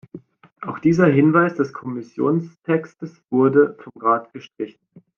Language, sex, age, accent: German, male, 19-29, Deutschland Deutsch